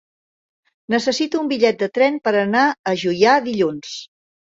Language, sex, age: Catalan, female, 60-69